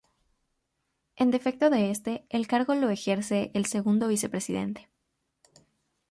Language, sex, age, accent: Spanish, female, under 19, América central